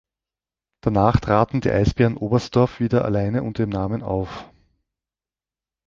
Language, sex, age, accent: German, male, 40-49, Österreichisches Deutsch